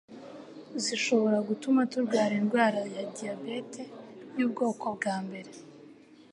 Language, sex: Kinyarwanda, female